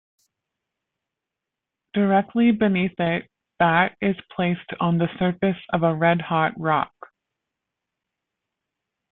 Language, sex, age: English, female, 30-39